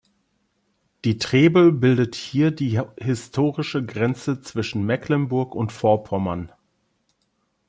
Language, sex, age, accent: German, male, 50-59, Deutschland Deutsch